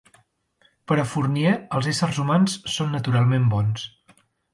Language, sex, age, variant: Catalan, male, 30-39, Central